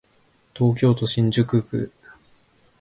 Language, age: Japanese, 19-29